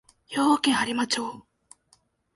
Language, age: Japanese, 19-29